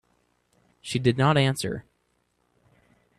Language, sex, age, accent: English, male, under 19, United States English